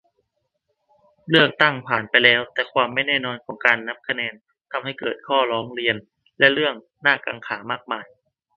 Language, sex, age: Thai, male, 19-29